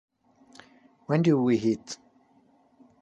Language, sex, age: Italian, male, 40-49